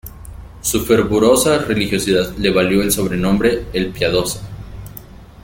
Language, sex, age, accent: Spanish, male, 19-29, México